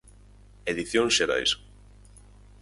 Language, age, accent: Galician, 19-29, Central (gheada)